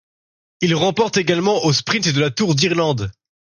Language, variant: French, Français de métropole